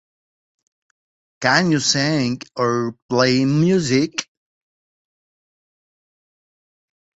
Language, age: English, 30-39